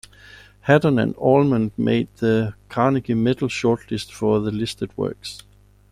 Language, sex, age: English, male, 40-49